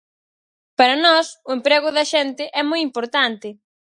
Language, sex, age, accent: Galician, female, 19-29, Central (gheada)